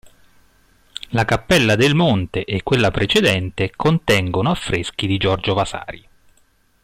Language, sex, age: Italian, male, 40-49